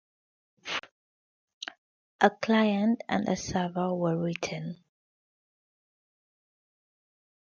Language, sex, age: English, female, 19-29